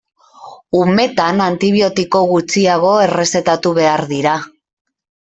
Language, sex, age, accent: Basque, female, 30-39, Mendebalekoa (Araba, Bizkaia, Gipuzkoako mendebaleko herri batzuk)